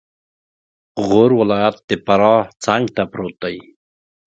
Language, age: Pashto, 19-29